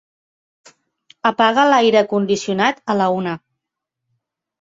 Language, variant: Catalan, Central